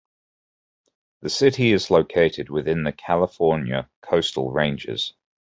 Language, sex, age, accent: English, male, 30-39, England English